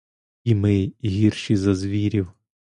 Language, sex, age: Ukrainian, male, 19-29